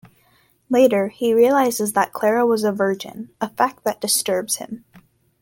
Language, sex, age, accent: English, female, under 19, United States English